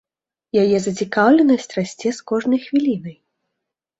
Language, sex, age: Belarusian, female, 30-39